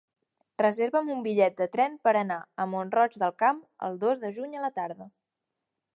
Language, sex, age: Catalan, female, under 19